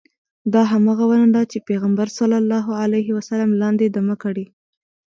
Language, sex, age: Pashto, female, 19-29